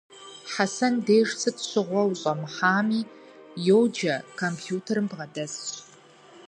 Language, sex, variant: Kabardian, female, Адыгэбзэ (Къэбэрдей, Кирил, псоми зэдай)